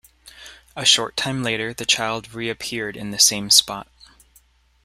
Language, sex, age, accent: English, male, 19-29, United States English